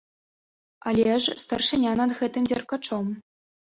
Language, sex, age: Belarusian, female, 19-29